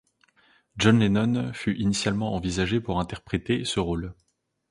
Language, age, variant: French, 19-29, Français de métropole